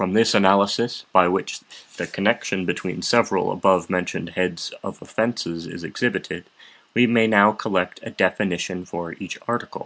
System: none